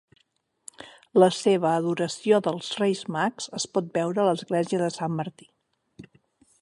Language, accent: Catalan, central; nord-occidental